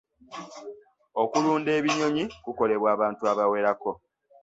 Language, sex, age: Ganda, male, 19-29